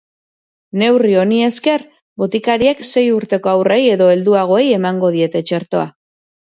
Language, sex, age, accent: Basque, female, 30-39, Erdialdekoa edo Nafarra (Gipuzkoa, Nafarroa)